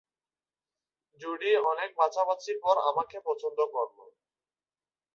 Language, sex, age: Bengali, male, 19-29